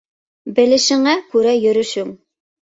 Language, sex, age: Bashkir, female, 19-29